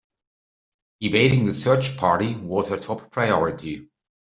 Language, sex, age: English, male, 50-59